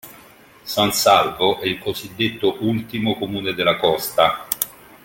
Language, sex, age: Italian, male, 50-59